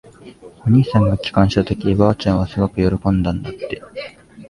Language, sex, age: Japanese, male, 19-29